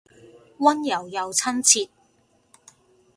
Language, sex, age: Cantonese, female, 50-59